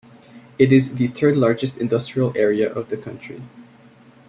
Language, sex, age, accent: English, male, 19-29, Canadian English